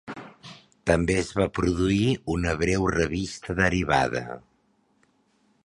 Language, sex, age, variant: Catalan, male, 40-49, Central